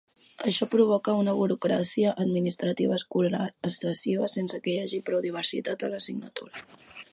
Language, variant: Catalan, Central